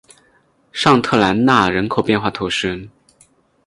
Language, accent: Chinese, 出生地：江西省